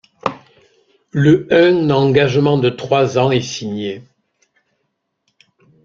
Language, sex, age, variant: French, male, 50-59, Français de métropole